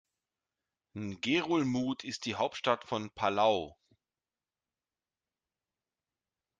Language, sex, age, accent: German, male, 40-49, Deutschland Deutsch